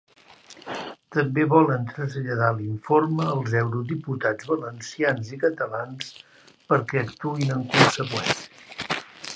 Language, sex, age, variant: Catalan, male, 60-69, Central